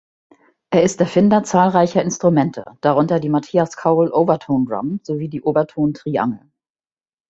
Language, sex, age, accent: German, female, 50-59, Deutschland Deutsch